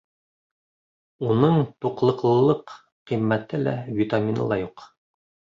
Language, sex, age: Bashkir, female, 30-39